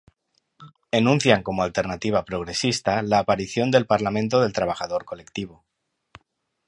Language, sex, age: Spanish, male, 40-49